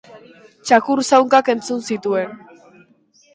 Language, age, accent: Basque, under 19, Mendebalekoa (Araba, Bizkaia, Gipuzkoako mendebaleko herri batzuk)